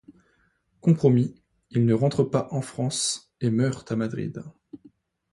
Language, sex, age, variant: French, male, 19-29, Français de métropole